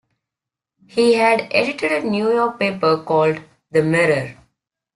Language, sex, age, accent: English, male, under 19, England English